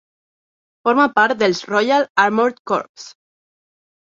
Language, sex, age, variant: Catalan, female, 19-29, Nord-Occidental